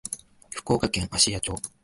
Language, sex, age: Japanese, male, 19-29